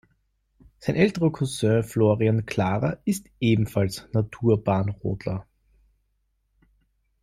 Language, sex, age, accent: German, male, 19-29, Österreichisches Deutsch